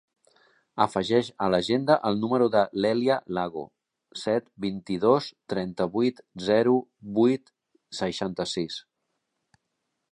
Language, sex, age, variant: Catalan, male, 40-49, Central